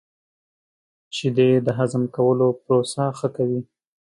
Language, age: Pashto, 19-29